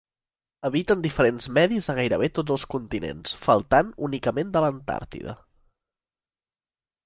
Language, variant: Catalan, Central